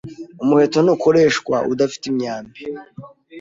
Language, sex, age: Kinyarwanda, male, 19-29